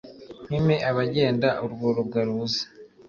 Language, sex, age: Kinyarwanda, male, 19-29